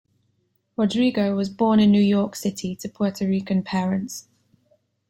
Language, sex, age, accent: English, female, 19-29, England English